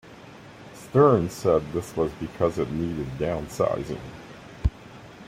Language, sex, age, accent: English, male, 60-69, Canadian English